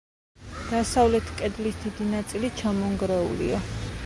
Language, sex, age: Georgian, female, 30-39